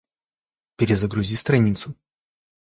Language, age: Russian, 19-29